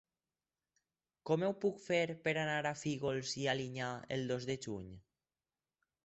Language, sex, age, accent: Catalan, male, 19-29, valencià